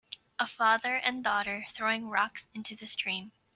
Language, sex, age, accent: English, female, 19-29, United States English